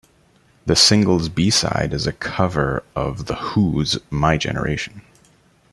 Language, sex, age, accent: English, male, 30-39, Canadian English